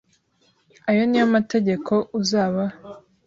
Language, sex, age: Kinyarwanda, female, 19-29